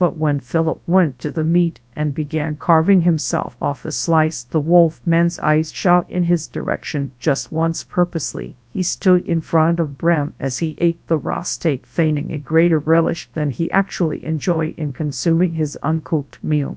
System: TTS, GradTTS